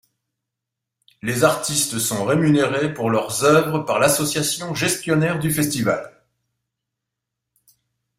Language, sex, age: French, male, 50-59